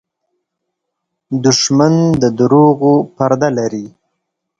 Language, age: Pashto, 30-39